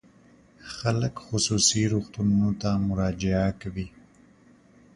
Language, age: Pashto, 30-39